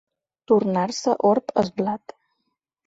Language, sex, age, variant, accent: Catalan, female, 19-29, Balear, menorquí